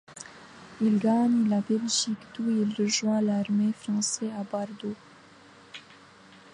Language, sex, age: French, female, 19-29